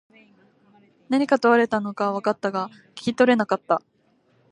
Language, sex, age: Japanese, female, 19-29